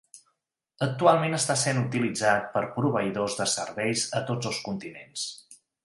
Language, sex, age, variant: Catalan, male, 40-49, Central